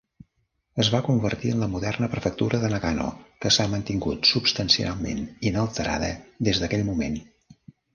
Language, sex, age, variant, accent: Catalan, male, 70-79, Central, central